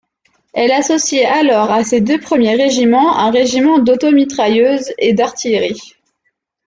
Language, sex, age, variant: French, female, under 19, Français de métropole